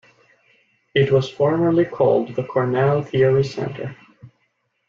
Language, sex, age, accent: English, male, 19-29, United States English